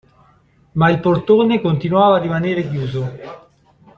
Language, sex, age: Italian, male, 50-59